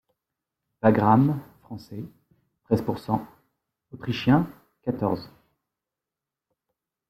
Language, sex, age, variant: French, male, 40-49, Français de métropole